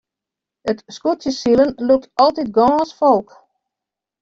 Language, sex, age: Western Frisian, female, 60-69